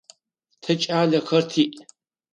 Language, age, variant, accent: Adyghe, 60-69, Адыгабзэ (Кирил, пстэумэ зэдыряе), Кıэмгуй (Çemguy)